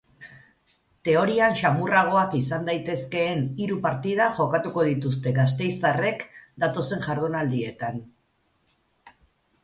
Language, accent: Basque, Erdialdekoa edo Nafarra (Gipuzkoa, Nafarroa)